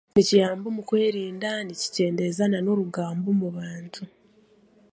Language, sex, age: Chiga, female, 19-29